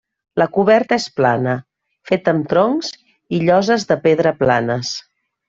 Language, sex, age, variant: Catalan, female, 40-49, Central